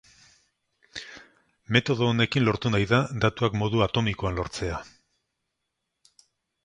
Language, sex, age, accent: Basque, male, 60-69, Erdialdekoa edo Nafarra (Gipuzkoa, Nafarroa)